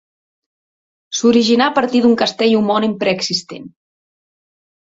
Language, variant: Catalan, Central